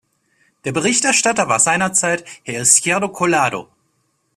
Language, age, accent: German, 19-29, Deutschland Deutsch